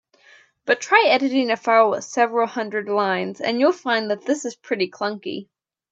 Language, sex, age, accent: English, female, 19-29, United States English